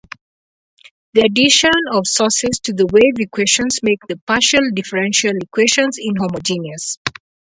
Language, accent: English, England English